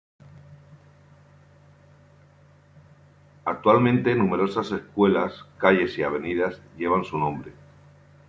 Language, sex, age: Spanish, male, 50-59